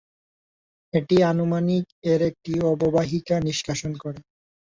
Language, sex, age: Bengali, male, 19-29